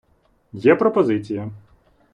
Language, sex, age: Ukrainian, male, 30-39